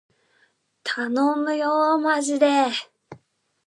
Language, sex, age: Japanese, female, 19-29